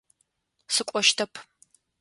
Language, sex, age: Adyghe, female, 19-29